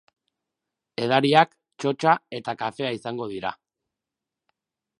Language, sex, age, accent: Basque, male, 19-29, Erdialdekoa edo Nafarra (Gipuzkoa, Nafarroa)